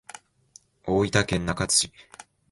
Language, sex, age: Japanese, male, 19-29